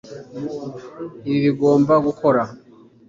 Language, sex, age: Kinyarwanda, male, 50-59